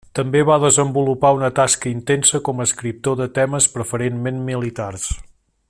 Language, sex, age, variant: Catalan, male, 50-59, Central